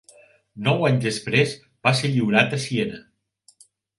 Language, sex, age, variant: Catalan, male, 50-59, Nord-Occidental